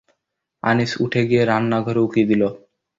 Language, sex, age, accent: Bengali, male, under 19, শুদ্ধ